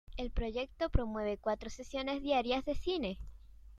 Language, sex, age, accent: Spanish, female, under 19, Rioplatense: Argentina, Uruguay, este de Bolivia, Paraguay